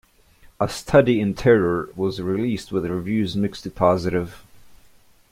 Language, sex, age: English, male, under 19